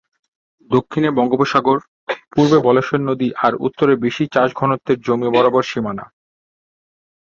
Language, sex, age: Bengali, male, 30-39